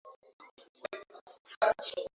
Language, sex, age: Swahili, female, 19-29